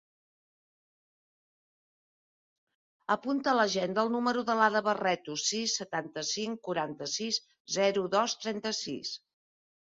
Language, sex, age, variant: Catalan, female, 60-69, Central